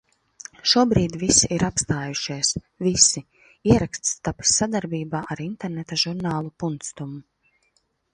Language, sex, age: Latvian, female, 19-29